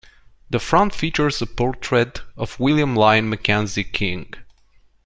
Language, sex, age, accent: English, male, 30-39, United States English